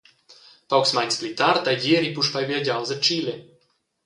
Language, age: Romansh, 19-29